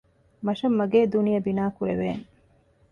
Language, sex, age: Divehi, female, 40-49